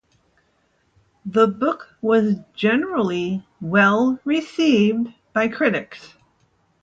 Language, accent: English, United States English